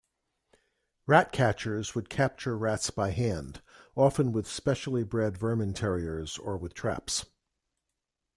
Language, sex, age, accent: English, male, 70-79, United States English